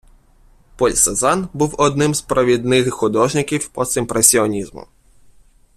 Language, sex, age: Ukrainian, male, under 19